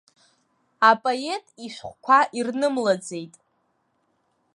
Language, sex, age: Abkhazian, female, under 19